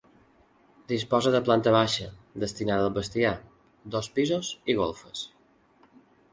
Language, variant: Catalan, Balear